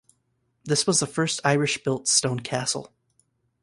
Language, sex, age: English, male, 19-29